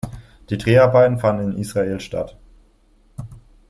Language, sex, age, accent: German, male, 19-29, Deutschland Deutsch